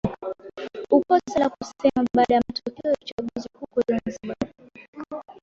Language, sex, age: Swahili, female, 19-29